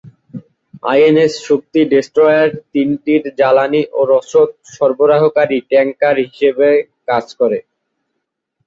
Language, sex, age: Bengali, male, 19-29